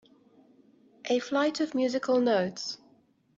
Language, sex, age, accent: English, female, 30-39, Southern African (South Africa, Zimbabwe, Namibia)